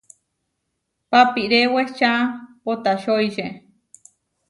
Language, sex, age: Huarijio, female, 19-29